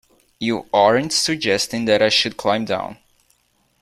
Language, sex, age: English, male, 19-29